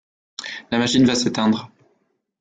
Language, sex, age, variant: French, male, 30-39, Français de métropole